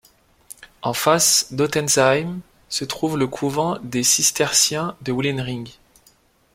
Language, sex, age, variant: French, male, 19-29, Français de métropole